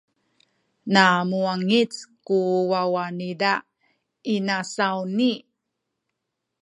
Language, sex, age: Sakizaya, female, 50-59